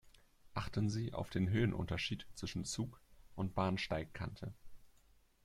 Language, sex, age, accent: German, male, 19-29, Deutschland Deutsch